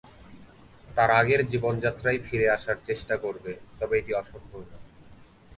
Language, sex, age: Bengali, male, 19-29